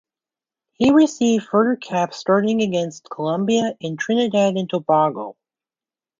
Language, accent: English, United States English